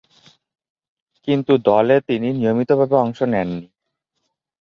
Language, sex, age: Bengali, male, 19-29